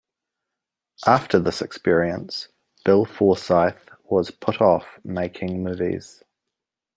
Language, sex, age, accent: English, male, 30-39, New Zealand English